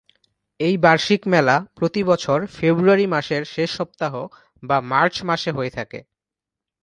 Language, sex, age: Bengali, male, 19-29